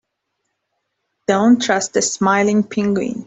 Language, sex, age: English, female, 19-29